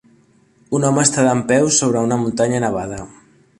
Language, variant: Catalan, Central